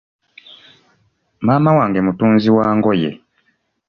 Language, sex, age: Ganda, male, 30-39